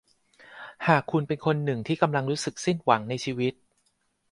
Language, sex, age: Thai, male, 30-39